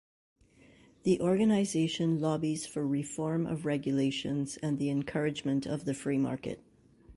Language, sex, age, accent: English, female, 50-59, West Indies and Bermuda (Bahamas, Bermuda, Jamaica, Trinidad)